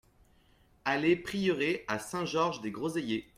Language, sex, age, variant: French, male, 19-29, Français de métropole